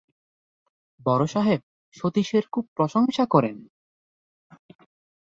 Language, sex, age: Bengali, male, 19-29